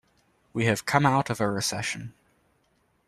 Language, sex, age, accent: English, male, 19-29, United States English